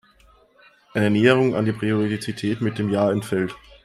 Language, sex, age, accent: German, male, 19-29, Österreichisches Deutsch